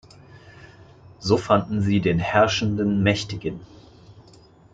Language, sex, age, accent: German, male, 40-49, Deutschland Deutsch